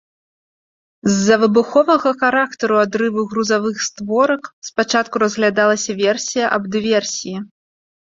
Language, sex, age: Belarusian, female, 19-29